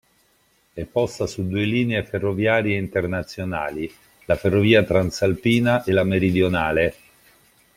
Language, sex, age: Italian, male, 50-59